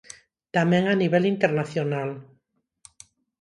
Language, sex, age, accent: Galician, female, 50-59, Neofalante